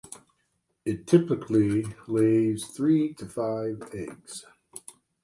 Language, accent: English, United States English